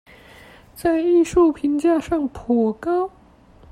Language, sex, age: Chinese, male, 19-29